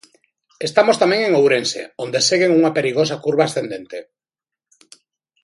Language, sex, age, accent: Galician, male, 40-49, Normativo (estándar)